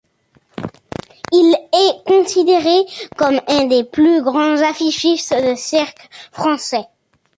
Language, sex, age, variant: French, male, under 19, Français de métropole